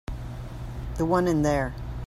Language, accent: English, United States English